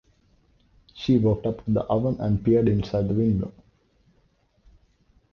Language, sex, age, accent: English, male, 19-29, India and South Asia (India, Pakistan, Sri Lanka)